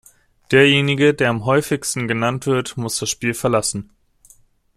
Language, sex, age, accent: German, male, 19-29, Deutschland Deutsch